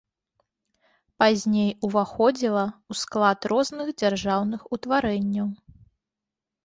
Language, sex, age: Belarusian, female, 30-39